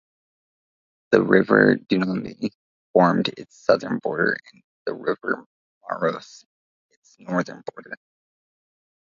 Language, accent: English, United States English